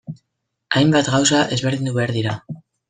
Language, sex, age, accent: Basque, female, 19-29, Mendebalekoa (Araba, Bizkaia, Gipuzkoako mendebaleko herri batzuk)